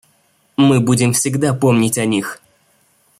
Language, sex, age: Russian, male, under 19